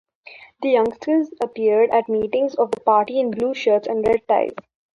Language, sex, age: English, female, under 19